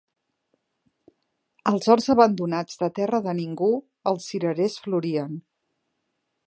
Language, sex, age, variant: Catalan, female, 40-49, Central